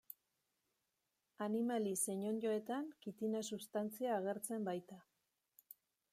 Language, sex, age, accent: Basque, female, 50-59, Mendebalekoa (Araba, Bizkaia, Gipuzkoako mendebaleko herri batzuk)